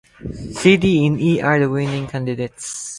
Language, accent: English, Filipino